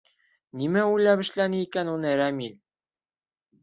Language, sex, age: Bashkir, male, under 19